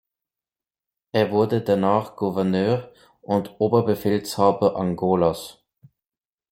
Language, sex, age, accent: German, male, 30-39, Deutschland Deutsch